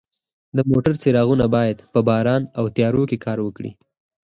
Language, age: Pashto, under 19